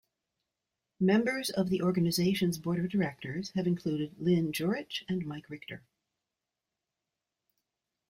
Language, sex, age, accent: English, female, 60-69, United States English